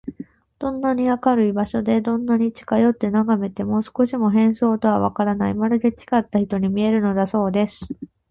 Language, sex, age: Japanese, female, 19-29